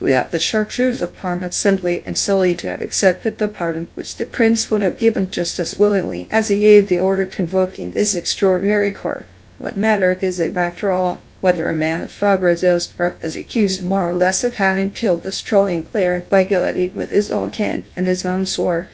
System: TTS, GlowTTS